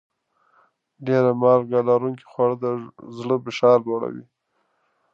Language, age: Pashto, 30-39